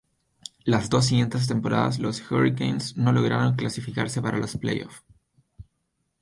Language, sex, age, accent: Spanish, male, 19-29, Chileno: Chile, Cuyo